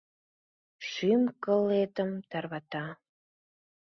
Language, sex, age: Mari, female, under 19